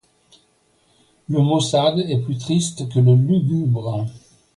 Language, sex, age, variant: French, male, 60-69, Français de métropole